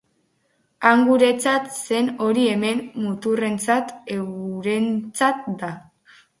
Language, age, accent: Basque, under 19, Mendebalekoa (Araba, Bizkaia, Gipuzkoako mendebaleko herri batzuk)